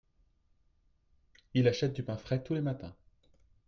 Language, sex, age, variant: French, male, 30-39, Français de métropole